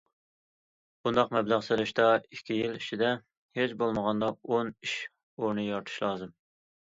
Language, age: Uyghur, 30-39